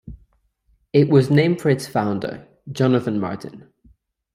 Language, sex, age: English, male, 30-39